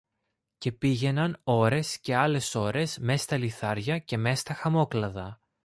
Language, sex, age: Greek, male, 19-29